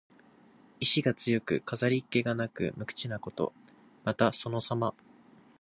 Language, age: Japanese, 19-29